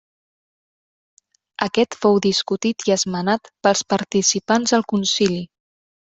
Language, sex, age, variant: Catalan, female, 19-29, Central